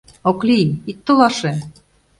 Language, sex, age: Mari, female, 50-59